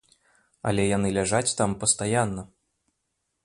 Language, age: Belarusian, 30-39